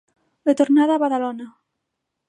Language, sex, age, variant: Catalan, female, under 19, Alacantí